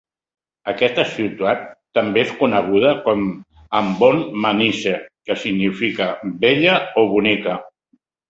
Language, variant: Catalan, Central